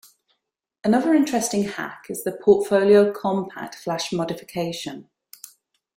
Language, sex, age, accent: English, female, 40-49, England English